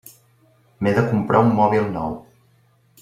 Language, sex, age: Catalan, male, 50-59